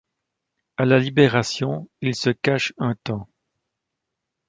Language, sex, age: French, male, 40-49